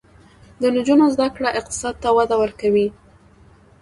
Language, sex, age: Pashto, female, 19-29